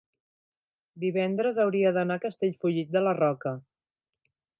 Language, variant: Catalan, Central